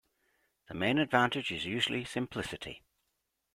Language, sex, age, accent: English, male, 60-69, Irish English